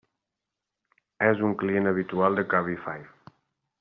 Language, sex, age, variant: Catalan, male, 40-49, Central